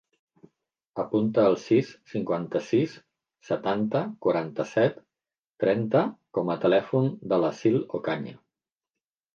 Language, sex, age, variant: Catalan, male, 50-59, Central